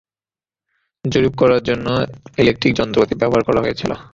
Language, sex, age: Bengali, male, 19-29